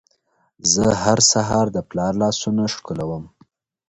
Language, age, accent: Pashto, 19-29, معیاري پښتو